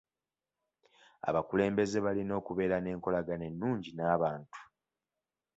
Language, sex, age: Ganda, male, 19-29